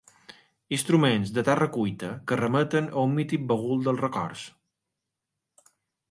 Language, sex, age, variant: Catalan, male, 40-49, Balear